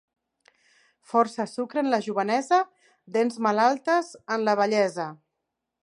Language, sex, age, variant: Catalan, female, 40-49, Central